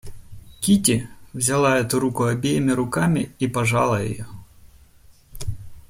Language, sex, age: Russian, male, 40-49